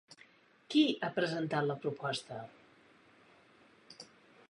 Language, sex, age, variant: Catalan, female, 50-59, Central